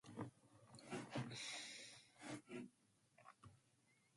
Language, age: English, 19-29